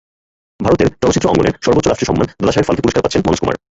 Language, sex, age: Bengali, male, 19-29